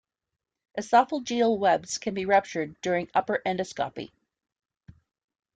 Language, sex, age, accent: English, female, 40-49, Canadian English